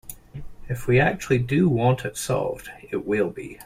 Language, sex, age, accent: English, male, 19-29, United States English